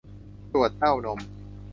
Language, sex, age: Thai, male, 19-29